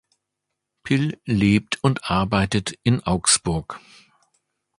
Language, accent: German, Deutschland Deutsch